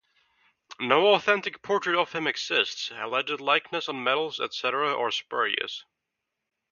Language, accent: English, United States English